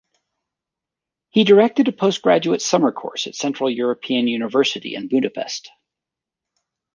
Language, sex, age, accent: English, male, 40-49, United States English